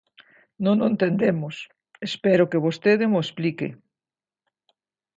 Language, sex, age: Galician, female, 60-69